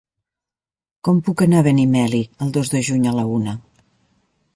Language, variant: Catalan, Central